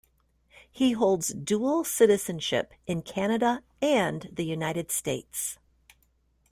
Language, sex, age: English, female, 50-59